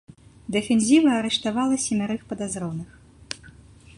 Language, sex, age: Belarusian, female, 19-29